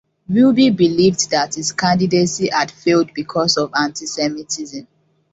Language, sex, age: English, female, 19-29